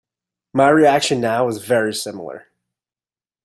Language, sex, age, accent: English, male, 30-39, United States English